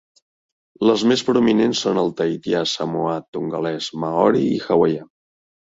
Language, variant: Catalan, Central